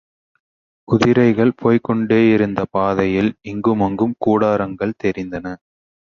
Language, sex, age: Tamil, male, 19-29